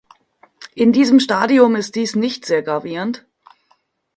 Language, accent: German, Deutschland Deutsch